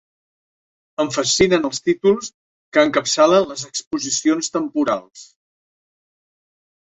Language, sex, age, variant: Catalan, male, 60-69, Central